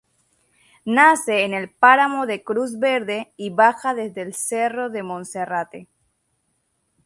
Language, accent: Spanish, América central; Caribe: Cuba, Venezuela, Puerto Rico, República Dominicana, Panamá, Colombia caribeña, México caribeño, Costa del golfo de México